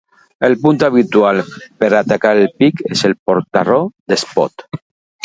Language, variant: Catalan, Nord-Occidental